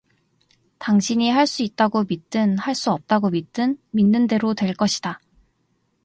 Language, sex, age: Korean, female, 19-29